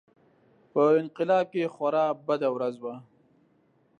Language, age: Pashto, 30-39